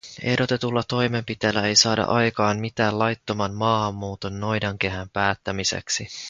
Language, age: Finnish, 19-29